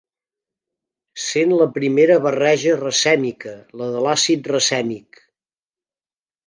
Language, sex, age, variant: Catalan, male, 50-59, Nord-Occidental